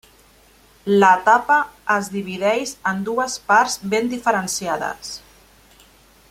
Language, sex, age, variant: Catalan, female, 40-49, Central